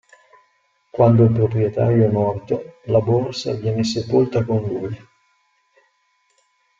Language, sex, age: Italian, male, 40-49